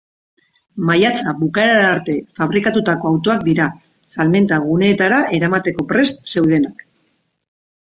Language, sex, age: Basque, female, 40-49